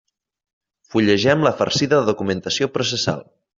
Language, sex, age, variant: Catalan, male, 19-29, Nord-Occidental